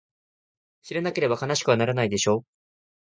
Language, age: Japanese, 19-29